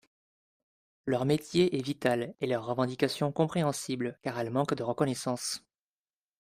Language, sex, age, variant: French, male, 19-29, Français de métropole